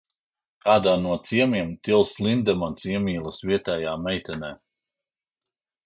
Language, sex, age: Latvian, male, 40-49